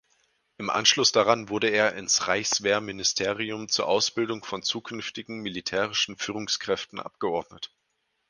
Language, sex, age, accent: German, male, 19-29, Deutschland Deutsch